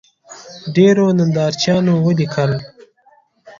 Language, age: Pashto, 19-29